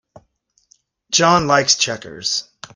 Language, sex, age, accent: English, male, 19-29, United States English